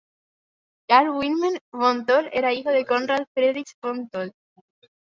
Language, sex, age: Spanish, female, 19-29